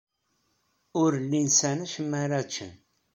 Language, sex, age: Kabyle, male, 60-69